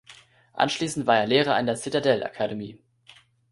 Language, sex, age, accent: German, male, 19-29, Deutschland Deutsch